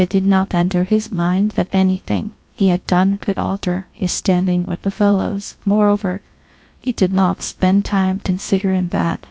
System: TTS, GlowTTS